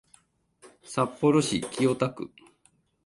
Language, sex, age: Japanese, male, 40-49